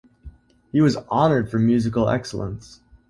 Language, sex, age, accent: English, male, 19-29, United States English